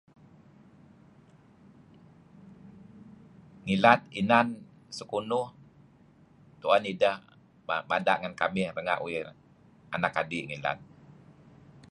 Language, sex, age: Kelabit, male, 50-59